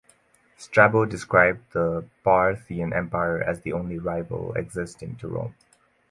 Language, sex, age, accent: English, male, 19-29, United States English